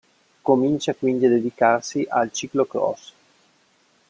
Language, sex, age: Italian, male, 50-59